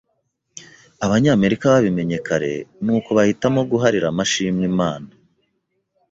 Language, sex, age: Kinyarwanda, male, 19-29